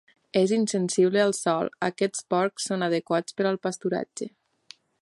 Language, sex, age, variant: Catalan, female, 19-29, Nord-Occidental